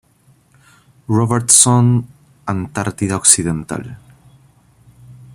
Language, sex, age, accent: Spanish, male, 30-39, Andino-Pacífico: Colombia, Perú, Ecuador, oeste de Bolivia y Venezuela andina